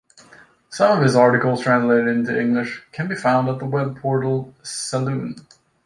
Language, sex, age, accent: English, male, 30-39, United States English